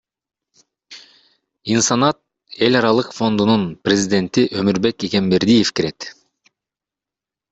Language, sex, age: Kyrgyz, male, 30-39